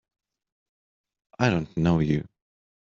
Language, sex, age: English, male, 30-39